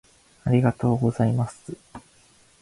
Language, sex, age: Japanese, male, 19-29